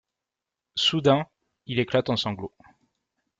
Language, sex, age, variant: French, male, 19-29, Français de métropole